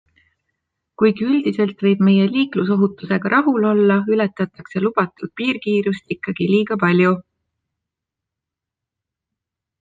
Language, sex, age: Estonian, female, 30-39